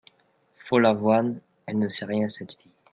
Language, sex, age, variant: French, male, 19-29, Français de métropole